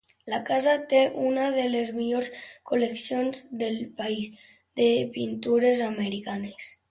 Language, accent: Catalan, valencià